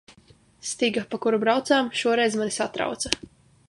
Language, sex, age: Latvian, female, 19-29